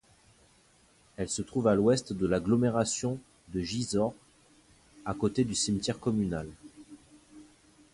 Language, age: French, 30-39